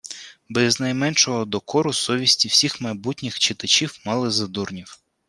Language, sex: Ukrainian, male